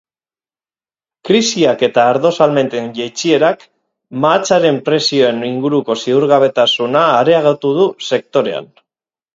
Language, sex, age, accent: Basque, male, 40-49, Mendebalekoa (Araba, Bizkaia, Gipuzkoako mendebaleko herri batzuk)